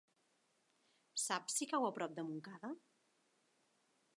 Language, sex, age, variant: Catalan, female, 40-49, Septentrional